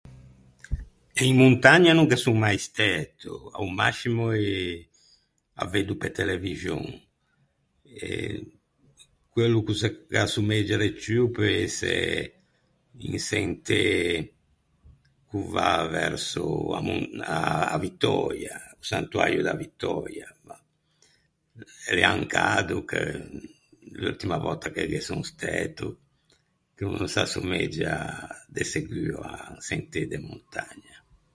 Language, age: Ligurian, 70-79